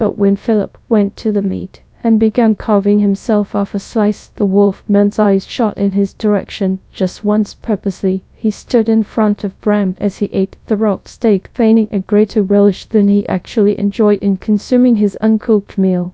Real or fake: fake